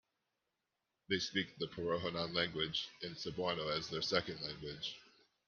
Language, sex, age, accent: English, male, 30-39, United States English